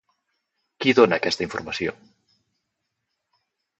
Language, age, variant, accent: Catalan, 30-39, Central, central